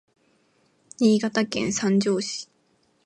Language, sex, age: Japanese, female, 19-29